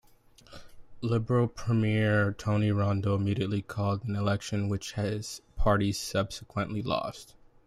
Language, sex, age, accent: English, male, 19-29, United States English